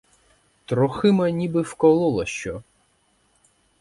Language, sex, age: Ukrainian, male, 19-29